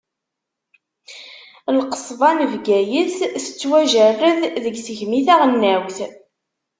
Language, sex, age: Kabyle, female, 19-29